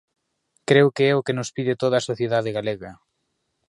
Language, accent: Galician, Oriental (común en zona oriental)